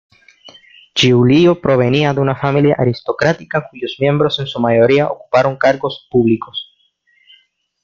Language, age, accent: Spanish, 90+, Caribe: Cuba, Venezuela, Puerto Rico, República Dominicana, Panamá, Colombia caribeña, México caribeño, Costa del golfo de México